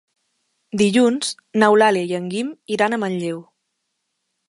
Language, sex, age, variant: Catalan, female, under 19, Central